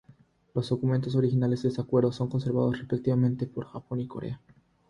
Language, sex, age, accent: Spanish, male, under 19, Andino-Pacífico: Colombia, Perú, Ecuador, oeste de Bolivia y Venezuela andina; Rioplatense: Argentina, Uruguay, este de Bolivia, Paraguay